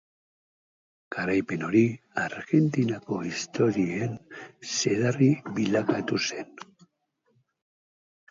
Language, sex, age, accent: Basque, male, 60-69, Mendebalekoa (Araba, Bizkaia, Gipuzkoako mendebaleko herri batzuk)